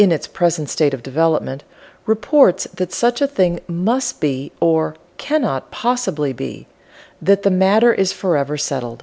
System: none